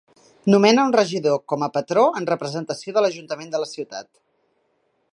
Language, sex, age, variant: Catalan, female, 50-59, Central